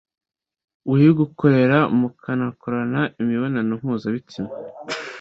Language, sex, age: Kinyarwanda, male, under 19